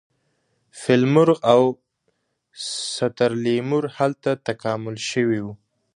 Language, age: Pashto, 19-29